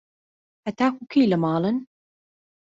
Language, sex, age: Central Kurdish, female, 19-29